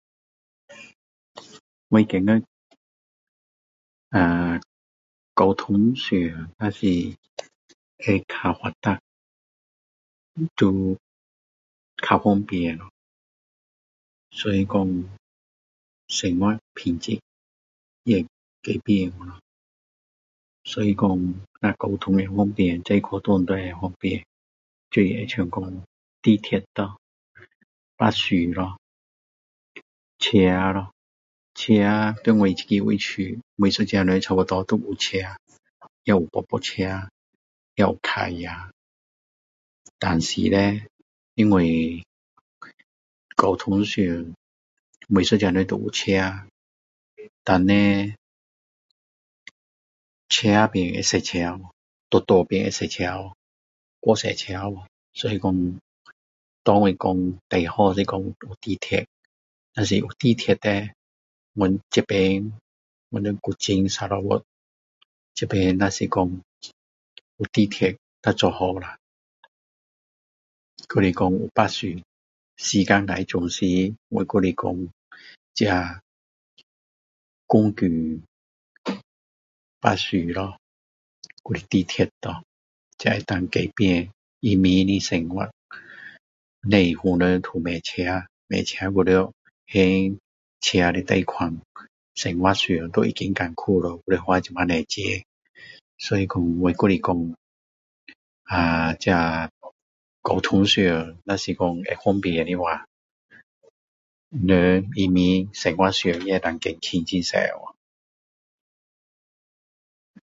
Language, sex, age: Min Dong Chinese, male, 50-59